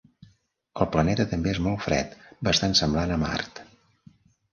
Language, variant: Catalan, Central